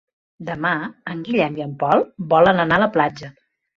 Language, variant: Catalan, Central